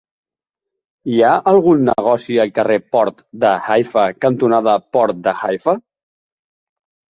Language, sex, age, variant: Catalan, male, 30-39, Central